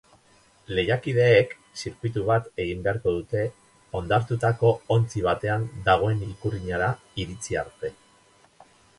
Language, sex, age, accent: Basque, male, 50-59, Mendebalekoa (Araba, Bizkaia, Gipuzkoako mendebaleko herri batzuk)